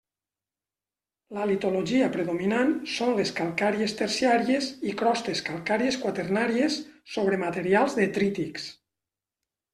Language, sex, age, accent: Catalan, male, 50-59, valencià